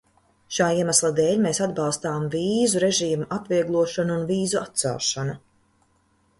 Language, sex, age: Latvian, female, 40-49